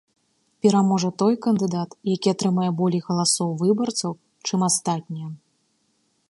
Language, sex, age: Belarusian, female, 30-39